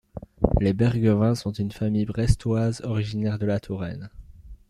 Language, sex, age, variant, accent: French, male, under 19, Français d'Europe, Français de Belgique